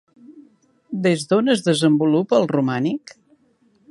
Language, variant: Catalan, Central